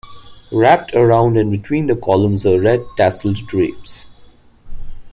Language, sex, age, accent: English, male, 19-29, India and South Asia (India, Pakistan, Sri Lanka)